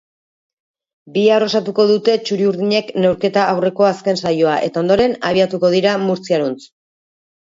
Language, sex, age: Basque, female, 40-49